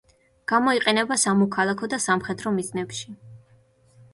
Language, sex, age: Georgian, female, 19-29